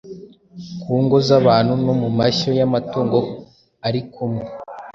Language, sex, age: Kinyarwanda, male, 19-29